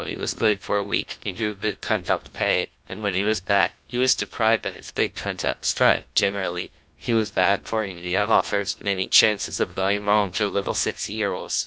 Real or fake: fake